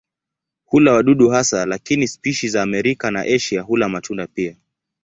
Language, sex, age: Swahili, male, 19-29